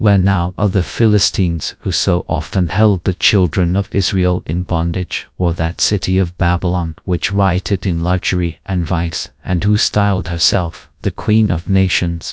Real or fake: fake